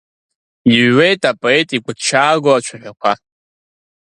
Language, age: Abkhazian, under 19